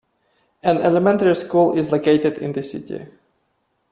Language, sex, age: English, male, 30-39